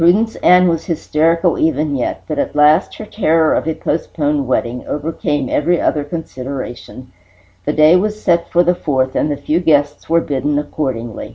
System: none